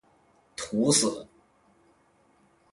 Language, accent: Chinese, 出生地：吉林省